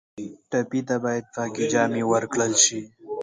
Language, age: Pashto, 19-29